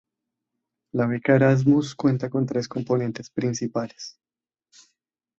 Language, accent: Spanish, Caribe: Cuba, Venezuela, Puerto Rico, República Dominicana, Panamá, Colombia caribeña, México caribeño, Costa del golfo de México